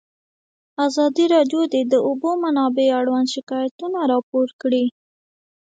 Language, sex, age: Pashto, female, 19-29